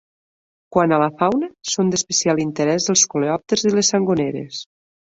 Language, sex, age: Catalan, female, 30-39